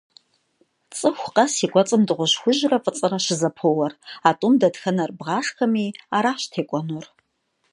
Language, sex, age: Kabardian, female, 40-49